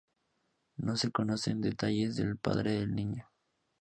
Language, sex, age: Spanish, male, 19-29